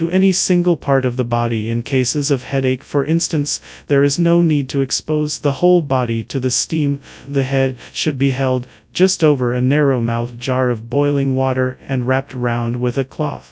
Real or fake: fake